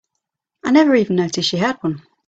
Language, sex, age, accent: English, female, 30-39, England English